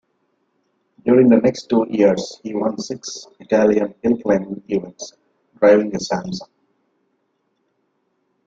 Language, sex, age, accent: English, male, 60-69, India and South Asia (India, Pakistan, Sri Lanka)